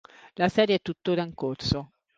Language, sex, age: Italian, female, 40-49